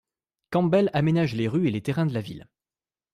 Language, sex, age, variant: French, male, 19-29, Français de métropole